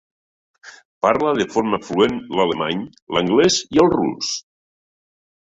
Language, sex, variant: Catalan, male, Nord-Occidental